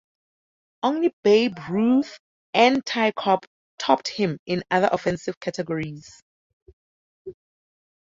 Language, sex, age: English, female, 19-29